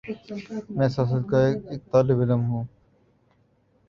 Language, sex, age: Urdu, male, 19-29